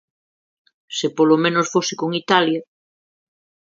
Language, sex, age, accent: Galician, female, 40-49, Oriental (común en zona oriental)